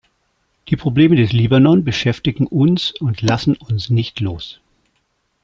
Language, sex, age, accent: German, male, 60-69, Deutschland Deutsch